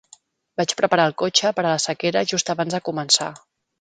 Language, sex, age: Catalan, female, 40-49